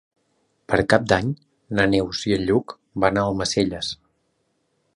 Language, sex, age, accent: Catalan, male, 30-39, central; septentrional